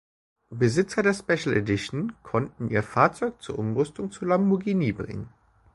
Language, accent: German, Deutschland Deutsch